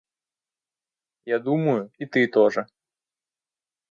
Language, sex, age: Russian, male, 19-29